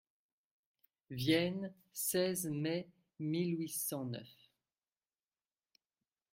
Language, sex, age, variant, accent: French, male, 19-29, Français d'Europe, Français de Belgique